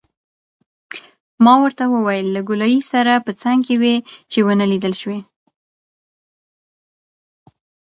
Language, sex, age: Pashto, female, 19-29